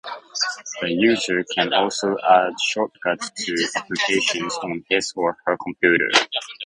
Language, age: English, 19-29